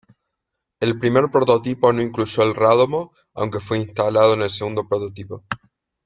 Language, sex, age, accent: Spanish, male, 19-29, Rioplatense: Argentina, Uruguay, este de Bolivia, Paraguay